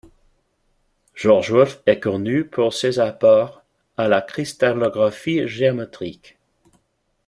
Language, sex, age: French, male, 50-59